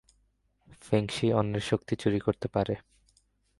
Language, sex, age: Bengali, male, 19-29